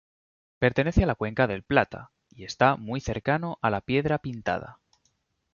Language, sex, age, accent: Spanish, male, 30-39, España: Norte peninsular (Asturias, Castilla y León, Cantabria, País Vasco, Navarra, Aragón, La Rioja, Guadalajara, Cuenca)